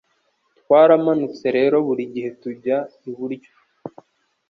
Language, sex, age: Kinyarwanda, male, 19-29